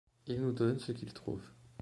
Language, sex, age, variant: French, male, under 19, Français de métropole